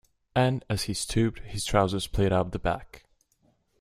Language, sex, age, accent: English, male, 30-39, United States English